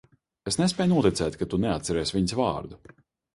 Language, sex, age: Latvian, male, 40-49